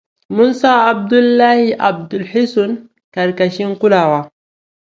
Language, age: Hausa, 19-29